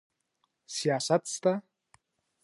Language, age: Pashto, 19-29